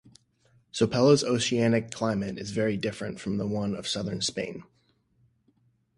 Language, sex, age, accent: English, male, 30-39, United States English